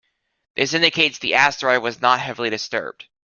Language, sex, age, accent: English, male, 19-29, United States English